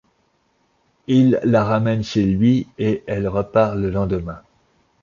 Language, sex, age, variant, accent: French, male, 30-39, Français d'Europe, Français de Suisse